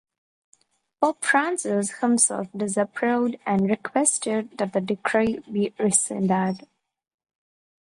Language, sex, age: English, female, 19-29